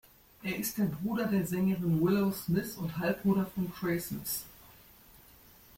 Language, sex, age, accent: German, female, 50-59, Deutschland Deutsch